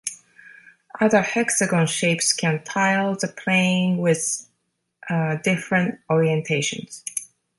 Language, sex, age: English, female, 40-49